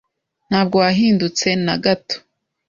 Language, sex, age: Kinyarwanda, female, 19-29